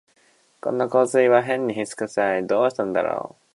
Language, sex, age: Japanese, male, under 19